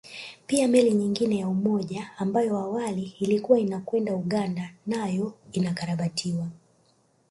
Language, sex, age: Swahili, female, 19-29